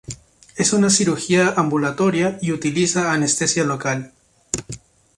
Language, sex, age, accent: Spanish, male, 19-29, Andino-Pacífico: Colombia, Perú, Ecuador, oeste de Bolivia y Venezuela andina